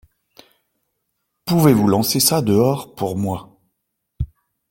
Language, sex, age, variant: French, male, 50-59, Français de métropole